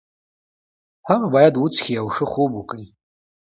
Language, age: Pashto, 19-29